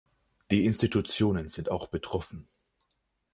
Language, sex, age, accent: German, male, 19-29, Deutschland Deutsch